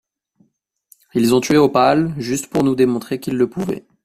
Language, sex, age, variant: French, male, 30-39, Français de métropole